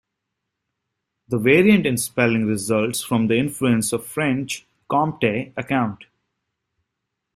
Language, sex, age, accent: English, male, 19-29, United States English